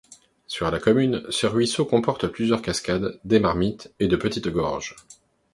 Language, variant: French, Français de métropole